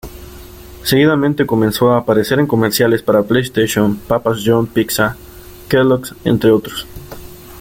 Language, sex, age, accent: Spanish, male, 19-29, México